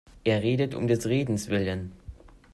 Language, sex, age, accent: German, male, under 19, Deutschland Deutsch